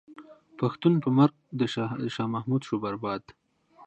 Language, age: Pashto, 19-29